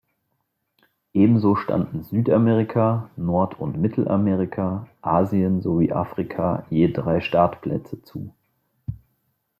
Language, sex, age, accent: German, male, 40-49, Deutschland Deutsch